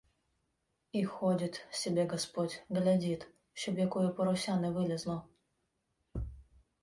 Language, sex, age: Ukrainian, female, 30-39